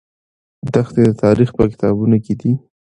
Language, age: Pashto, 19-29